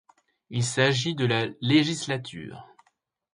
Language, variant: French, Français de métropole